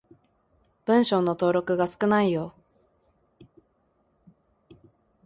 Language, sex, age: Japanese, female, 19-29